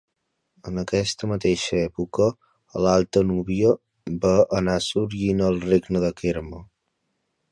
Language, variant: Catalan, Central